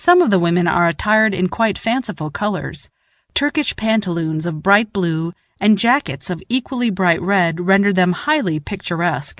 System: none